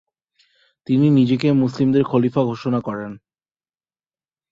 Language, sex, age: Bengali, male, 19-29